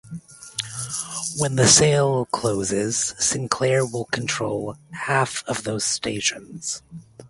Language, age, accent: English, 30-39, United States English